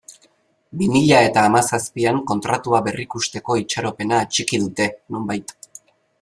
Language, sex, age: Basque, male, 19-29